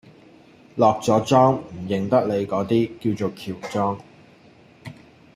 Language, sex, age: Cantonese, male, 30-39